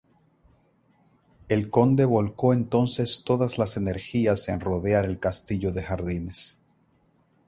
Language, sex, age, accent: Spanish, male, 40-49, Caribe: Cuba, Venezuela, Puerto Rico, República Dominicana, Panamá, Colombia caribeña, México caribeño, Costa del golfo de México